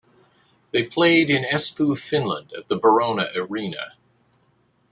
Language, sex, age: English, male, 50-59